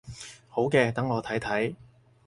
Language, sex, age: Cantonese, male, 30-39